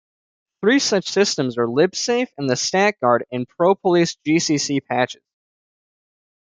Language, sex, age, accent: English, male, under 19, Canadian English